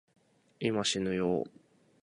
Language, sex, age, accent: Japanese, male, 19-29, 東京